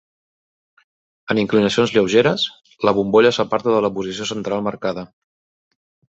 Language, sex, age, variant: Catalan, male, 40-49, Central